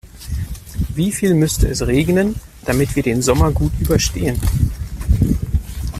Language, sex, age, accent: German, male, 30-39, Deutschland Deutsch